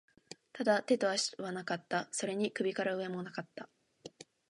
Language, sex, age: Japanese, female, 19-29